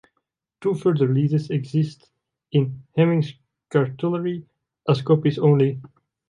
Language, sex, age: English, male, 19-29